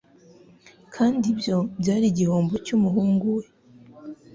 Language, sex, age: Kinyarwanda, female, under 19